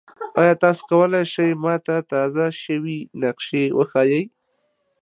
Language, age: Pashto, 30-39